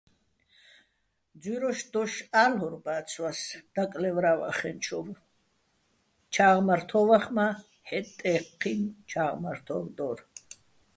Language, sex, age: Bats, female, 60-69